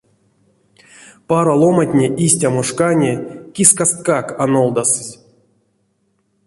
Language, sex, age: Erzya, male, 30-39